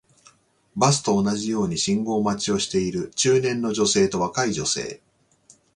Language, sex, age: Japanese, male, 40-49